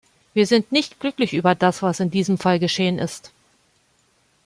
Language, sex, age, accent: German, female, 50-59, Deutschland Deutsch